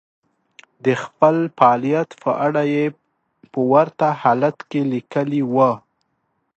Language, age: Pashto, 19-29